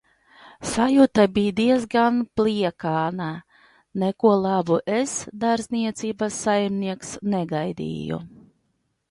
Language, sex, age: Latvian, female, 40-49